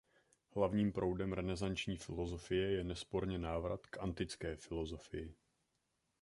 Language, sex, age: Czech, male, 19-29